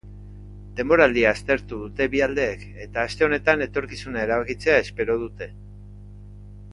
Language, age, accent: Basque, 60-69, Erdialdekoa edo Nafarra (Gipuzkoa, Nafarroa)